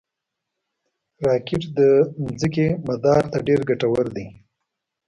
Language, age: Pashto, under 19